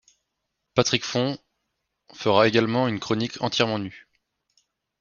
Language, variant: French, Français de métropole